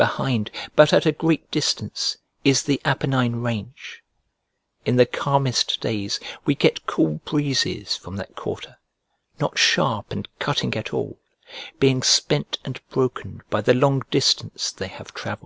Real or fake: real